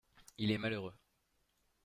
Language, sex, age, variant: French, male, 19-29, Français de métropole